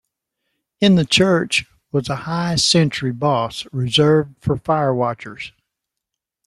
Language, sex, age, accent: English, male, 90+, United States English